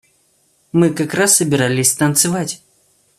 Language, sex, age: Russian, male, 19-29